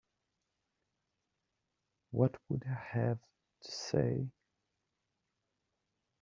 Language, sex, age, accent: English, male, 30-39, England English